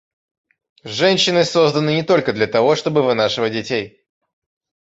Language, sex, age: Russian, male, under 19